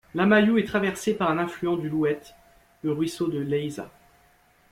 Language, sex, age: French, male, 30-39